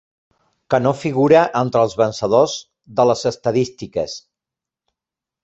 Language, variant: Catalan, Central